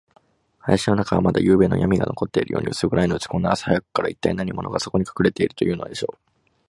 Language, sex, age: Japanese, male, 19-29